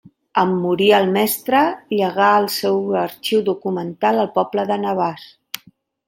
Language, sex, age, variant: Catalan, female, 50-59, Central